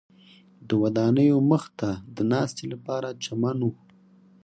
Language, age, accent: Pashto, 19-29, معیاري پښتو